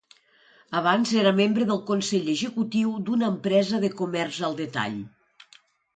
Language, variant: Catalan, Nord-Occidental